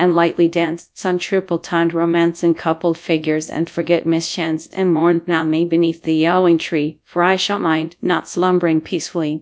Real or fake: fake